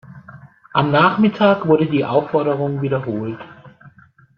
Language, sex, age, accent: German, male, 50-59, Deutschland Deutsch